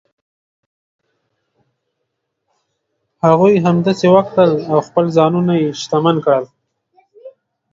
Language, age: Pashto, 19-29